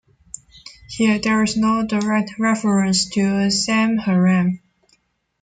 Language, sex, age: English, female, 19-29